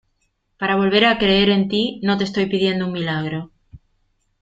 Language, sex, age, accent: Spanish, female, 40-49, Rioplatense: Argentina, Uruguay, este de Bolivia, Paraguay